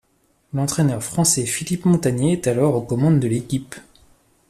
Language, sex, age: French, male, 19-29